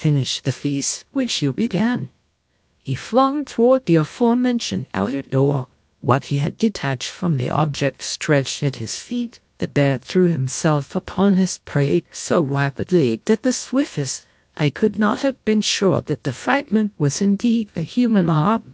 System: TTS, GlowTTS